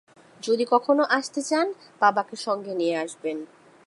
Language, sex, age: Bengali, female, 19-29